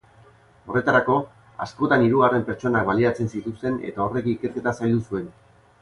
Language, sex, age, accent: Basque, male, 40-49, Erdialdekoa edo Nafarra (Gipuzkoa, Nafarroa)